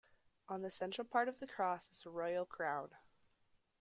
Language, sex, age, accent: English, female, under 19, United States English